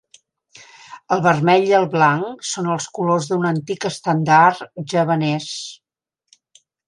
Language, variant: Catalan, Central